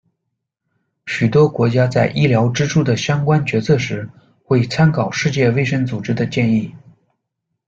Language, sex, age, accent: Chinese, male, 30-39, 出生地：江苏省